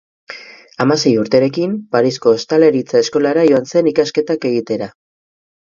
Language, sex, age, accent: Basque, male, 19-29, Mendebalekoa (Araba, Bizkaia, Gipuzkoako mendebaleko herri batzuk)